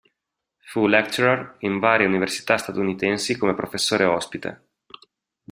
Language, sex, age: Italian, male, 30-39